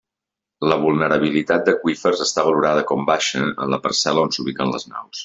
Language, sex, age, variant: Catalan, male, 40-49, Central